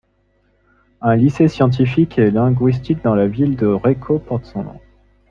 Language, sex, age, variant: French, male, 19-29, Français de métropole